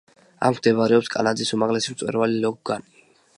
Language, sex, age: Georgian, male, under 19